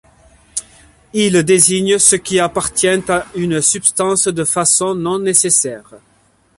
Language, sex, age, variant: French, male, 40-49, Français de métropole